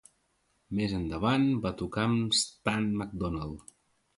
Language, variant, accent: Catalan, Central, central